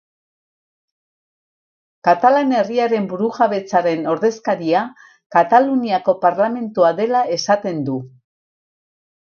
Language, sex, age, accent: Basque, female, 70-79, Mendebalekoa (Araba, Bizkaia, Gipuzkoako mendebaleko herri batzuk)